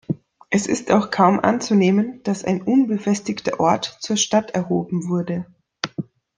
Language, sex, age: German, female, 30-39